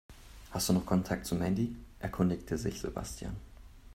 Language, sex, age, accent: German, male, 19-29, Deutschland Deutsch